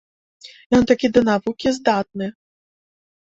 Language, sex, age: Belarusian, female, 30-39